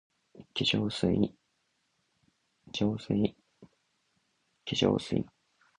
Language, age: Japanese, under 19